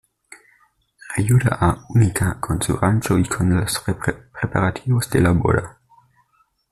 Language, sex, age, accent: Spanish, male, 19-29, España: Norte peninsular (Asturias, Castilla y León, Cantabria, País Vasco, Navarra, Aragón, La Rioja, Guadalajara, Cuenca)